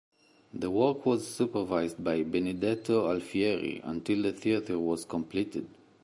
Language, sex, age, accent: English, male, 30-39, Canadian English